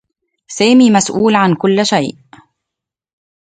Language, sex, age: Arabic, female, 19-29